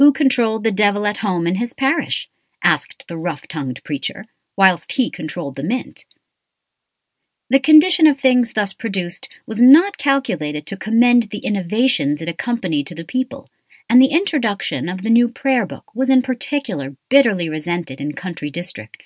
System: none